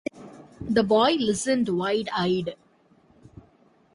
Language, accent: English, United States English